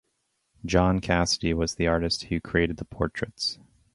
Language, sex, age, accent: English, male, 19-29, United States English